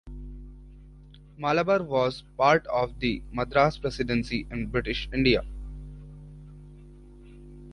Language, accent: English, India and South Asia (India, Pakistan, Sri Lanka)